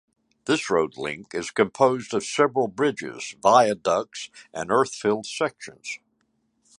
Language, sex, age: English, male, 70-79